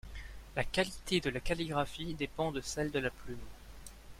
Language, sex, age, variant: French, male, 19-29, Français de métropole